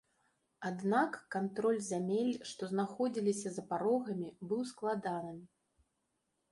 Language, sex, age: Belarusian, female, 40-49